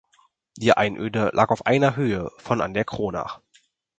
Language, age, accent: German, under 19, Deutschland Deutsch